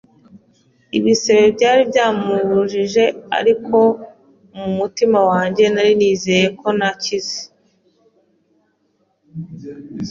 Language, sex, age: Kinyarwanda, female, 40-49